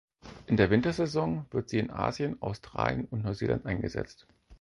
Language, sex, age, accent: German, male, 40-49, Deutschland Deutsch